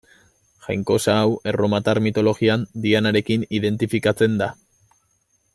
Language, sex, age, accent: Basque, male, 19-29, Mendebalekoa (Araba, Bizkaia, Gipuzkoako mendebaleko herri batzuk)